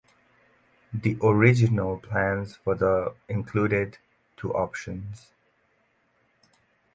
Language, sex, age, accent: English, male, 19-29, United States English